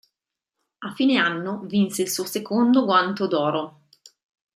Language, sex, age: Italian, female, 40-49